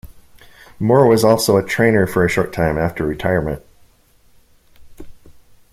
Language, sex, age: English, male, 50-59